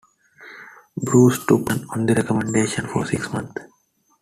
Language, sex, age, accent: English, male, 19-29, India and South Asia (India, Pakistan, Sri Lanka)